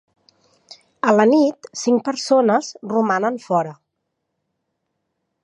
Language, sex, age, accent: Catalan, female, 30-39, central; nord-occidental